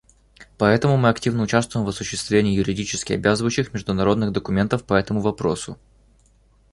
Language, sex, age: Russian, male, 19-29